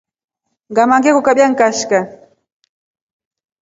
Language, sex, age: Rombo, female, 30-39